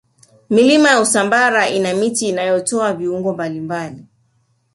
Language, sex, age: Swahili, male, 19-29